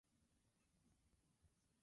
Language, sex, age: English, female, 19-29